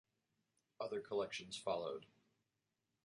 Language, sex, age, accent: English, male, 40-49, United States English